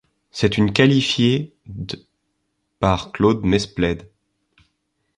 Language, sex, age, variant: French, male, under 19, Français de métropole